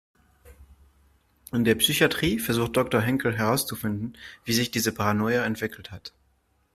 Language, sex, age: German, male, 19-29